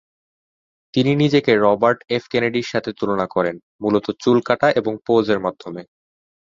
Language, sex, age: Bengali, male, 19-29